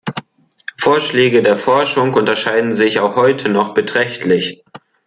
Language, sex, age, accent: German, male, under 19, Deutschland Deutsch